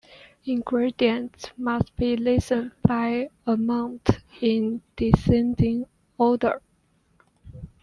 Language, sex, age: English, female, 19-29